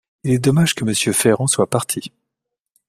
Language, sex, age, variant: French, male, 40-49, Français de métropole